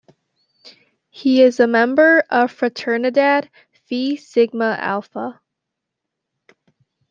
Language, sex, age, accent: English, female, under 19, United States English